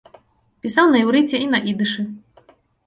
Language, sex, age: Belarusian, female, 30-39